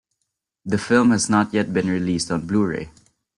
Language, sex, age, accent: English, male, 19-29, Filipino